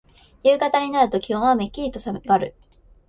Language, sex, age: Japanese, female, 19-29